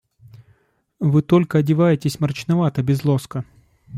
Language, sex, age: Russian, male, 30-39